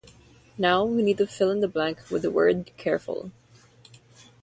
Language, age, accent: English, 19-29, United States English; Filipino